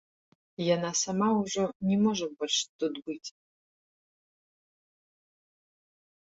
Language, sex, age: Belarusian, female, 40-49